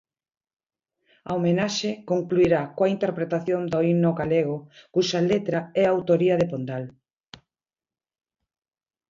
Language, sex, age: Galician, female, 60-69